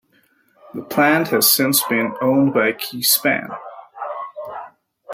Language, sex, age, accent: English, male, 30-39, United States English